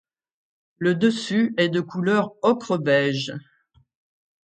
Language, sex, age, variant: French, female, 60-69, Français de métropole